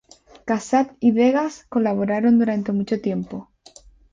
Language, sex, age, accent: Spanish, female, 19-29, España: Islas Canarias